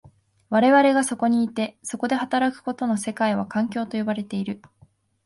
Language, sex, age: Japanese, female, 19-29